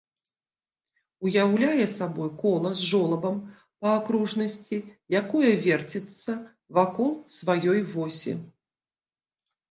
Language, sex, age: Belarusian, female, 40-49